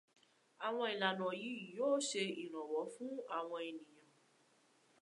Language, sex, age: Yoruba, female, 19-29